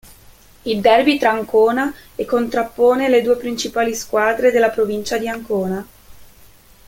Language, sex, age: Italian, female, 19-29